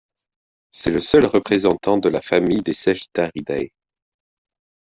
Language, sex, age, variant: French, male, 30-39, Français de métropole